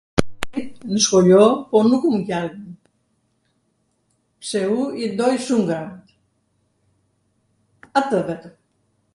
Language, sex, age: Arvanitika Albanian, female, 80-89